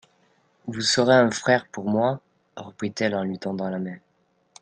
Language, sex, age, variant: French, male, 19-29, Français de métropole